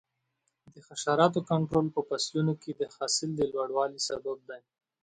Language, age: Pashto, 19-29